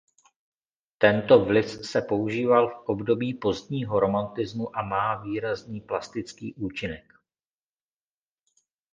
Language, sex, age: Czech, male, 30-39